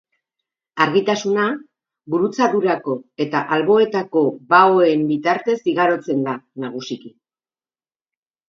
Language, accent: Basque, Mendebalekoa (Araba, Bizkaia, Gipuzkoako mendebaleko herri batzuk)